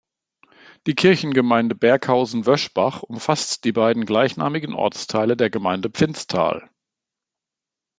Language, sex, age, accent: German, male, 40-49, Deutschland Deutsch